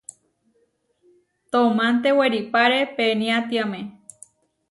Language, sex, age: Huarijio, female, 19-29